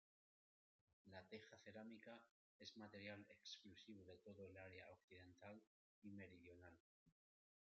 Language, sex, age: Spanish, male, 40-49